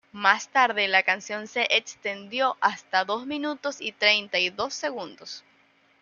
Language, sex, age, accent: Spanish, female, 19-29, Caribe: Cuba, Venezuela, Puerto Rico, República Dominicana, Panamá, Colombia caribeña, México caribeño, Costa del golfo de México